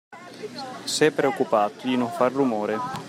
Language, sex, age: Italian, male, 30-39